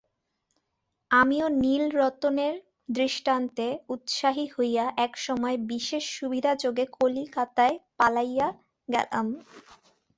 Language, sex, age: Bengali, female, 19-29